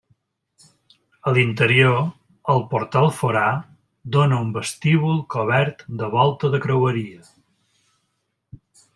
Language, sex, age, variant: Catalan, male, 50-59, Balear